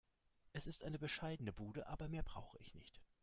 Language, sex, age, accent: German, male, 30-39, Deutschland Deutsch